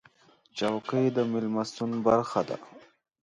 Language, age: Pashto, 30-39